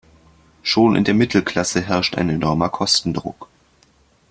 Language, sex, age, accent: German, male, under 19, Deutschland Deutsch